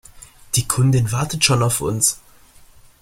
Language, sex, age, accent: German, male, under 19, Deutschland Deutsch